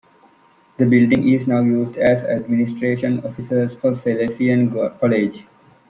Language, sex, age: English, male, under 19